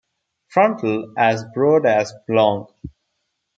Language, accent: English, India and South Asia (India, Pakistan, Sri Lanka)